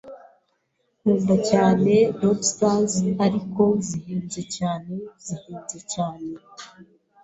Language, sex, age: Kinyarwanda, female, 19-29